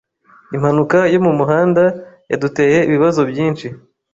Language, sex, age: Kinyarwanda, male, 19-29